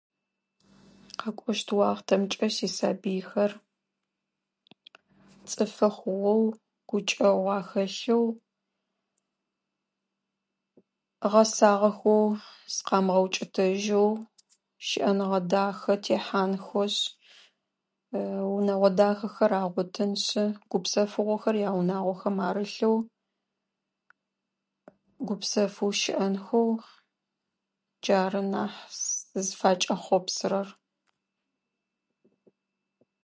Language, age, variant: Adyghe, 40-49, Адыгабзэ (Кирил, пстэумэ зэдыряе)